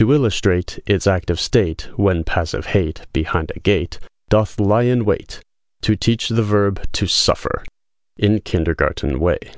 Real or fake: real